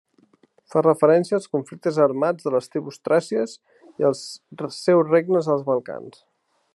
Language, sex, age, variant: Catalan, male, 30-39, Central